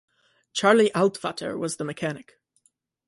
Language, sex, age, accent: English, male, 19-29, United States English